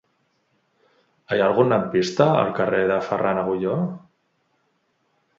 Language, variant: Catalan, Central